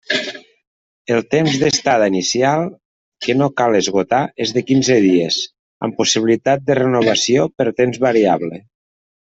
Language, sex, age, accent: Catalan, male, 40-49, valencià